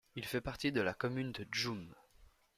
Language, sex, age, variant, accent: French, male, under 19, Français d'Europe, Français de Belgique